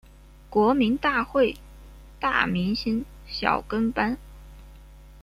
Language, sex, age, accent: Chinese, female, 19-29, 出生地：江西省